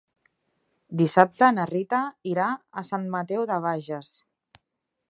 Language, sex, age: Catalan, female, 30-39